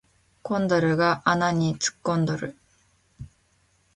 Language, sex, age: Japanese, female, 19-29